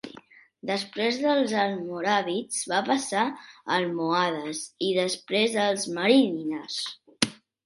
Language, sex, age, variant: Catalan, male, under 19, Central